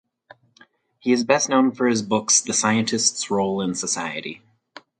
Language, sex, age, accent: English, male, 30-39, United States English